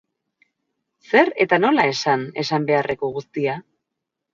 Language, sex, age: Basque, female, 40-49